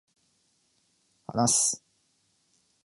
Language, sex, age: Japanese, male, 19-29